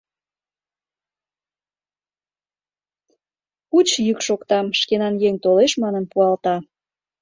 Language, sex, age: Mari, female, 30-39